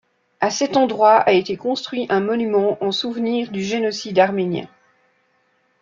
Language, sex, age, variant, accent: French, female, 50-59, Français d'Europe, Français de Suisse